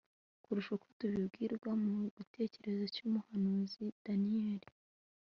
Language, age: Kinyarwanda, 19-29